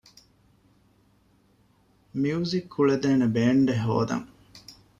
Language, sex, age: Divehi, male, 30-39